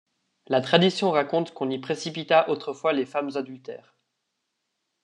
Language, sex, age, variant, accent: French, male, under 19, Français d'Europe, Français de Suisse